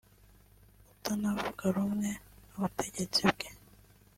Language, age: Kinyarwanda, 19-29